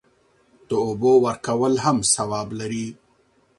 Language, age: Pashto, 40-49